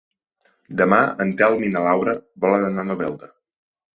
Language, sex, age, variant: Catalan, male, 19-29, Central